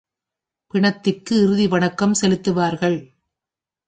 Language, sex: Tamil, female